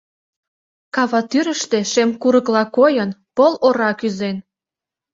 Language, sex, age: Mari, female, 19-29